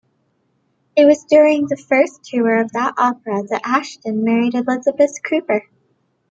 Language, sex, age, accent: English, female, 19-29, United States English